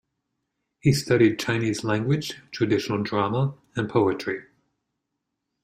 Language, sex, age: English, male, 60-69